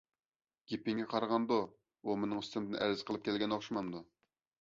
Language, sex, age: Uyghur, male, 19-29